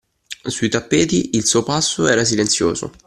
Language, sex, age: Italian, male, 19-29